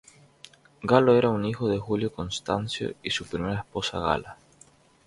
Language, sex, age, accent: Spanish, male, 19-29, España: Islas Canarias